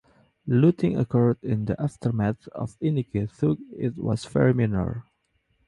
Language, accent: English, indonesia